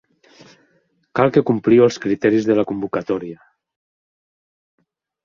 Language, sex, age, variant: Catalan, male, 50-59, Central